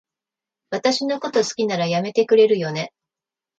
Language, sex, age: Japanese, female, 40-49